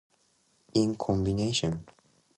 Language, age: English, 19-29